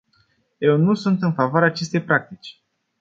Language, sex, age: Romanian, male, 19-29